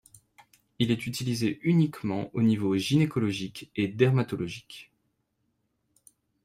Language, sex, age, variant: French, male, 19-29, Français de métropole